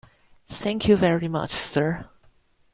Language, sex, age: English, male, 19-29